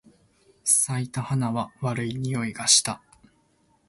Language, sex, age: Japanese, male, 19-29